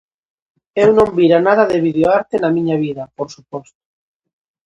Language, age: Galician, under 19